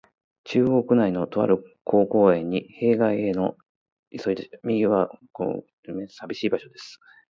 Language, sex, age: Japanese, male, 40-49